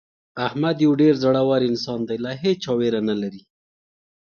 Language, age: Pashto, 30-39